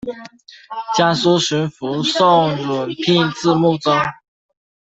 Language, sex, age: Chinese, male, 19-29